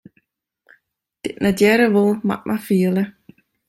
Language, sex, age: Western Frisian, female, 30-39